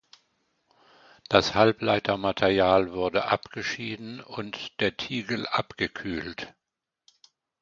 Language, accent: German, Deutschland Deutsch